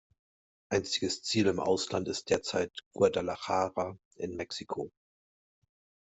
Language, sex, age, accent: German, male, 40-49, Deutschland Deutsch